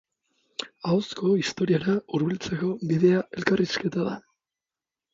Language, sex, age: Basque, male, 30-39